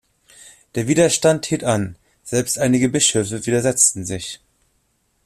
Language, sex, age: German, male, 30-39